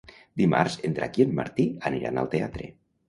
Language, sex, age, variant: Catalan, male, 50-59, Nord-Occidental